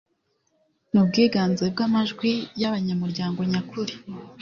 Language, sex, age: Kinyarwanda, female, 19-29